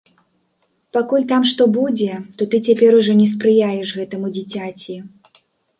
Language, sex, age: Belarusian, female, 19-29